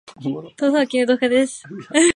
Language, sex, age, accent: Japanese, female, 19-29, 東京